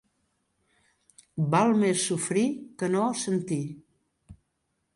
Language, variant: Catalan, Central